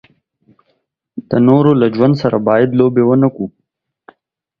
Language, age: Pashto, 19-29